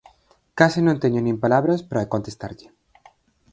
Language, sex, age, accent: Galician, male, 19-29, Central (gheada); Normativo (estándar)